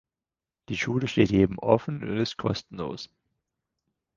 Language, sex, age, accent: German, male, 30-39, Deutschland Deutsch